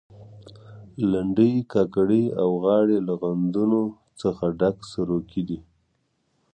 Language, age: Pashto, 19-29